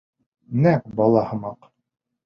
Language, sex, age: Bashkir, male, 19-29